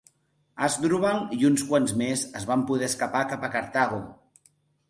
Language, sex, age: Catalan, male, 40-49